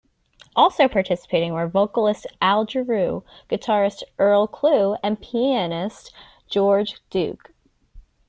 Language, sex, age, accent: English, female, 19-29, United States English